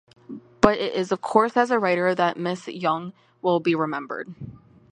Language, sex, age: English, female, under 19